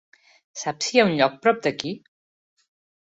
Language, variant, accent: Catalan, Central, central